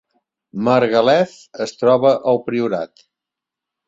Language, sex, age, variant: Catalan, male, 60-69, Central